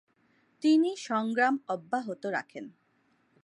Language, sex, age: Bengali, female, 30-39